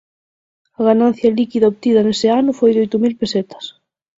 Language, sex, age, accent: Galician, female, 19-29, Atlántico (seseo e gheada); Normativo (estándar)